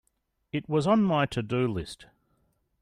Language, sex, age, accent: English, male, 30-39, Australian English